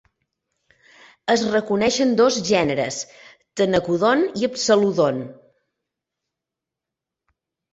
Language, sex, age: Catalan, female, 40-49